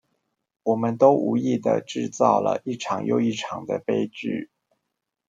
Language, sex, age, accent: Chinese, male, 40-49, 出生地：臺中市